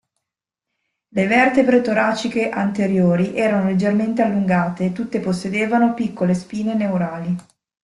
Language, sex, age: Italian, female, 40-49